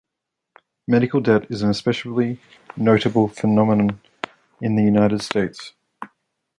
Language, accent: English, Australian English